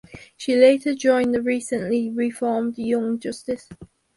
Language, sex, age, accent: English, female, under 19, England English